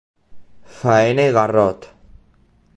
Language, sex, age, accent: Catalan, male, under 19, valencià